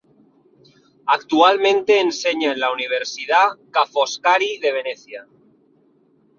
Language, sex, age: Spanish, male, 40-49